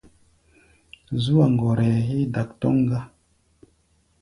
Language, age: Gbaya, 30-39